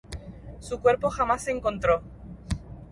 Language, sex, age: Spanish, female, 19-29